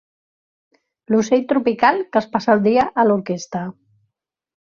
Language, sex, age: Catalan, female, 60-69